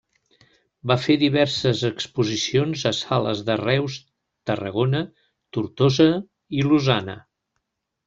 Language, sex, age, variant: Catalan, male, 60-69, Central